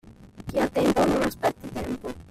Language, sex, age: Italian, male, under 19